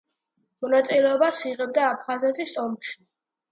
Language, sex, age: Georgian, female, 50-59